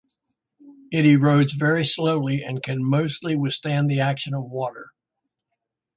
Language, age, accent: English, 60-69, United States English